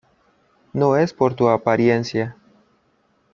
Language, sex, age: Spanish, male, 19-29